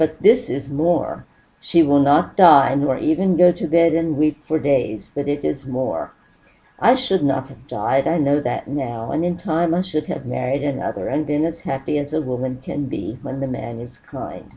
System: none